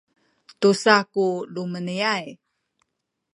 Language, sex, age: Sakizaya, female, 50-59